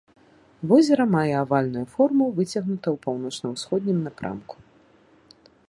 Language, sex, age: Belarusian, female, 30-39